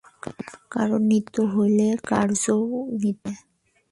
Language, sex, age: Bengali, female, 19-29